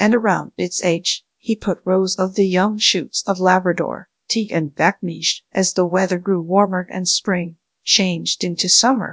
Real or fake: fake